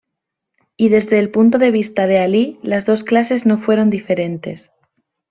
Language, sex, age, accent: Spanish, female, 19-29, España: Norte peninsular (Asturias, Castilla y León, Cantabria, País Vasco, Navarra, Aragón, La Rioja, Guadalajara, Cuenca)